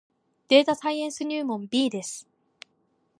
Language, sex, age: Japanese, female, 19-29